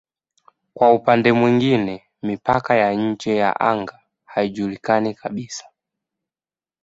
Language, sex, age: Swahili, male, 19-29